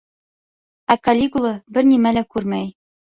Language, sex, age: Bashkir, female, 19-29